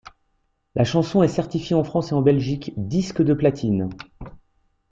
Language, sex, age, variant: French, male, 40-49, Français de métropole